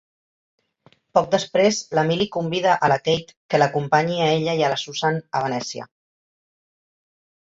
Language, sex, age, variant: Catalan, female, 50-59, Central